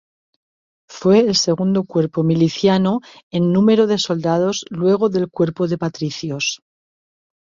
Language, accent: Spanish, España: Centro-Sur peninsular (Madrid, Toledo, Castilla-La Mancha)